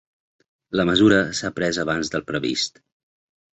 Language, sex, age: Catalan, male, 40-49